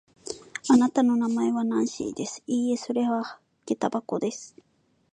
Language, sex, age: Japanese, female, 19-29